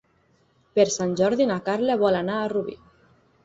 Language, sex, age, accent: Catalan, female, 19-29, Lleidatà